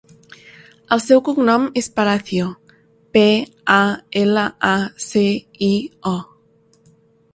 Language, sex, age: Catalan, female, 19-29